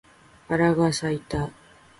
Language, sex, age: Japanese, female, 19-29